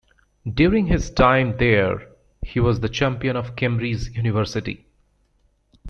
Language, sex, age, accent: English, male, 40-49, United States English